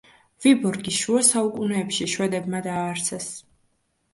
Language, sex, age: Georgian, female, under 19